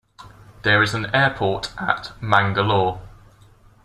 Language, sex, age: English, male, 19-29